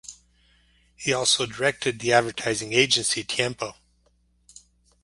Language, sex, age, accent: English, male, 50-59, Canadian English